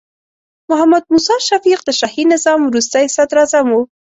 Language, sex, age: Pashto, female, 19-29